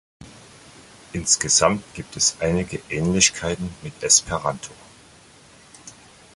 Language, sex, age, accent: German, male, 50-59, Deutschland Deutsch